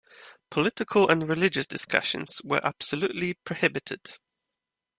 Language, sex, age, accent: English, male, 19-29, England English